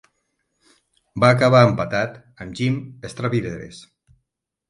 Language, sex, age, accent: Catalan, male, 50-59, occidental